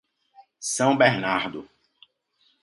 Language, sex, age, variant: Portuguese, male, 30-39, Portuguese (Brasil)